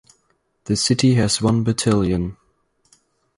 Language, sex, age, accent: English, male, under 19, German English